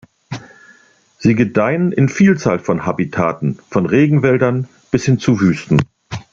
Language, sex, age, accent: German, male, 60-69, Deutschland Deutsch